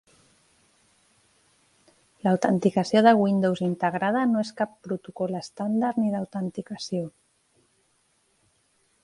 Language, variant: Catalan, Central